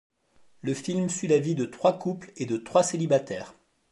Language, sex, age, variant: French, male, 30-39, Français de métropole